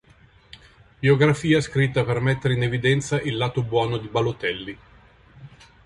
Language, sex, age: Italian, male, 50-59